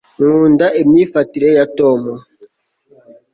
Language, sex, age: Kinyarwanda, male, 19-29